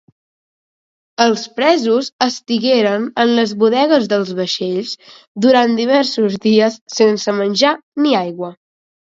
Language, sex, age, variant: Catalan, male, 40-49, Central